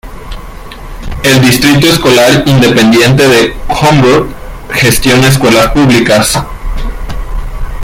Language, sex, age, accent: Spanish, male, 30-39, México